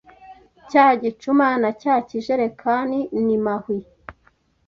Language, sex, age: Kinyarwanda, female, 19-29